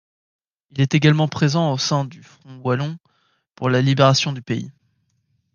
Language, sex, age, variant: French, male, 19-29, Français de métropole